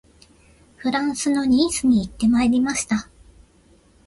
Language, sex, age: Japanese, female, 30-39